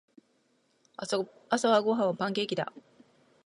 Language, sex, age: Japanese, female, 50-59